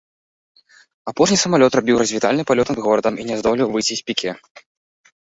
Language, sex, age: Belarusian, male, under 19